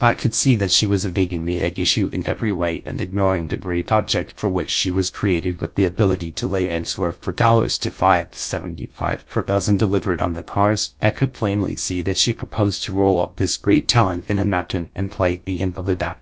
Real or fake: fake